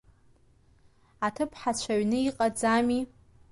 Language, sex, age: Abkhazian, female, under 19